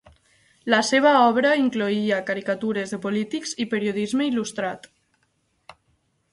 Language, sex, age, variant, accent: Catalan, female, 19-29, Valencià meridional, valencià